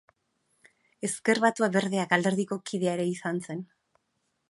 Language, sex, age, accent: Basque, female, 50-59, Erdialdekoa edo Nafarra (Gipuzkoa, Nafarroa)